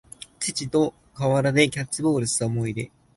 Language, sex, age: Japanese, male, 19-29